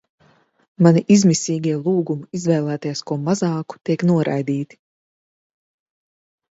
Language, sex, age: Latvian, female, 30-39